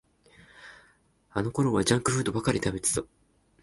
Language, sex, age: Japanese, male, 19-29